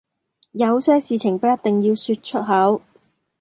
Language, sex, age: Cantonese, female, 40-49